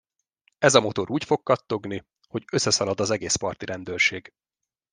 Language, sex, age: Hungarian, male, 30-39